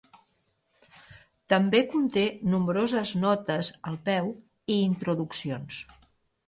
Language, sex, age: Catalan, female, 60-69